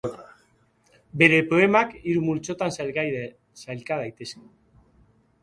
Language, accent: Basque, Mendebalekoa (Araba, Bizkaia, Gipuzkoako mendebaleko herri batzuk)